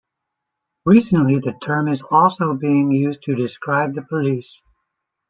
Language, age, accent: English, 30-39, United States English